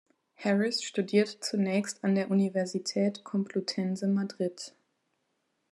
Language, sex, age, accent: German, female, 19-29, Deutschland Deutsch